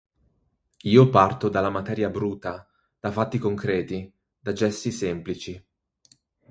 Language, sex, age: Italian, male, 30-39